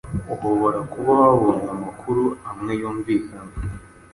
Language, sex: Kinyarwanda, male